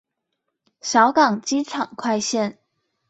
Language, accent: Chinese, 出生地：桃園市